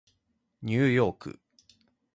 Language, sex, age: Japanese, male, 19-29